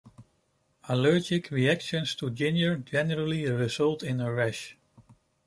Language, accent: English, United States English